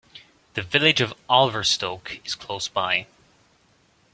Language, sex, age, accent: English, male, 30-39, Irish English